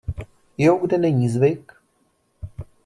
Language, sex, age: Czech, male, 30-39